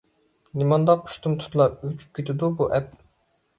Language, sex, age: Uyghur, male, 19-29